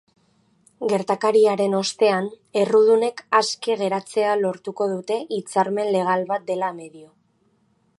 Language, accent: Basque, Erdialdekoa edo Nafarra (Gipuzkoa, Nafarroa)